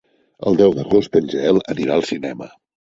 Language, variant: Catalan, Central